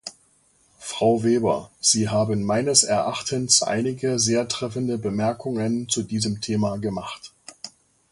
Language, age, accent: German, 50-59, Deutschland Deutsch